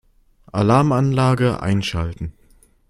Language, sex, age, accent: German, male, 19-29, Deutschland Deutsch